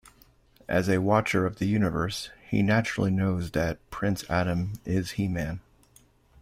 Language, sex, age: English, male, 40-49